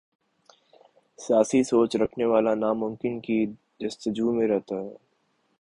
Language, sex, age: Urdu, male, 19-29